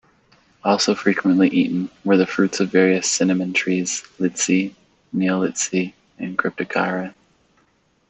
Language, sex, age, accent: English, male, 30-39, United States English